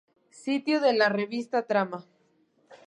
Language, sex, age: Spanish, female, 19-29